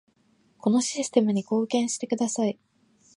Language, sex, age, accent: Japanese, female, 19-29, 標準語